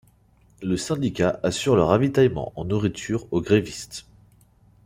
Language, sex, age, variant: French, male, 30-39, Français de métropole